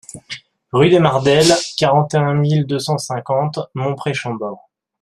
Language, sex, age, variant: French, male, 19-29, Français de métropole